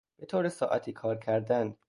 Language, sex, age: Persian, male, under 19